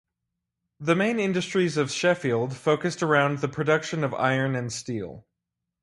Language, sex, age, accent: English, male, 19-29, United States English